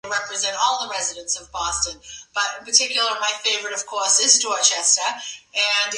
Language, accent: English, England English